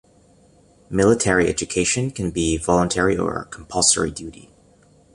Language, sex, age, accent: English, male, 19-29, United States English